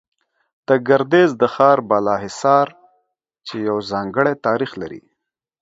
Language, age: Pashto, 30-39